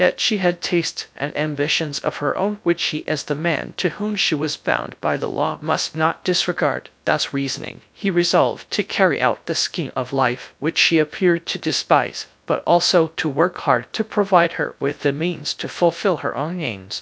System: TTS, GradTTS